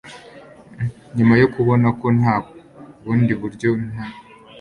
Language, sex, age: Kinyarwanda, male, 19-29